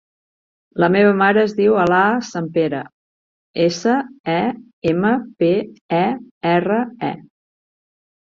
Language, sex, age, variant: Catalan, female, 50-59, Central